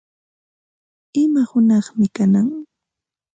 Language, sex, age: Ambo-Pasco Quechua, female, 19-29